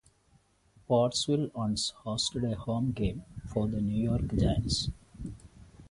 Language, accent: English, India and South Asia (India, Pakistan, Sri Lanka)